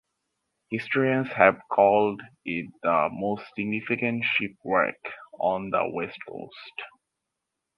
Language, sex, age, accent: English, male, 19-29, United States English